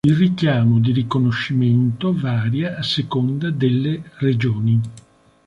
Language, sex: Italian, male